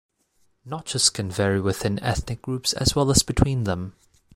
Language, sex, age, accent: English, male, 19-29, Hong Kong English